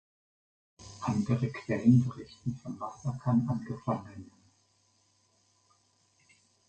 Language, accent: German, Deutschland Deutsch